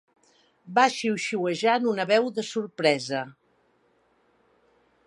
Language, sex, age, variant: Catalan, female, 70-79, Central